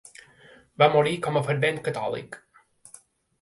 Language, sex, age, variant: Catalan, male, 30-39, Balear